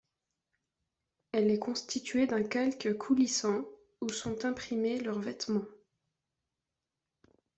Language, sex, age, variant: French, female, 19-29, Français de métropole